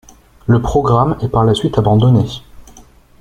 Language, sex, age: French, male, 19-29